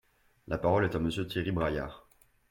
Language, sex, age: French, male, 30-39